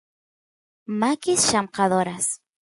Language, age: Santiago del Estero Quichua, 30-39